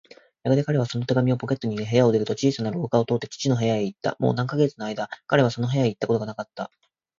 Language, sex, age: Japanese, male, 19-29